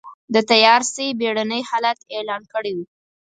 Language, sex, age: Pashto, female, under 19